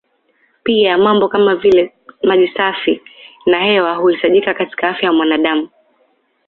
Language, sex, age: Swahili, female, 19-29